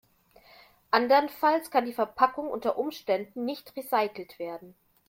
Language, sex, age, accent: German, female, 50-59, Deutschland Deutsch